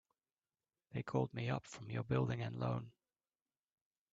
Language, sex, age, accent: English, male, 40-49, New Zealand English